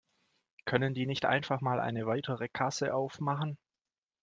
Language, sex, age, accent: German, male, 19-29, Deutschland Deutsch